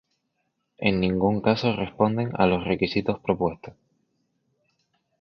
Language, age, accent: Spanish, 19-29, España: Islas Canarias